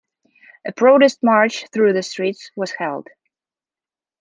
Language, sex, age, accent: English, female, 30-39, United States English